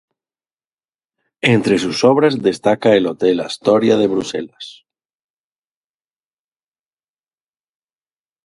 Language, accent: Spanish, España: Sur peninsular (Andalucia, Extremadura, Murcia)